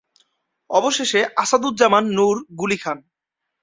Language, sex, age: Bengali, male, 19-29